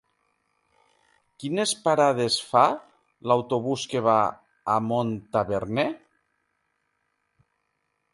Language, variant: Catalan, Septentrional